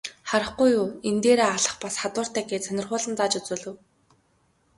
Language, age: Mongolian, 19-29